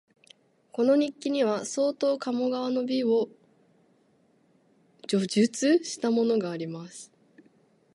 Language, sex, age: Japanese, female, 19-29